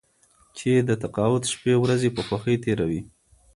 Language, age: Pashto, 30-39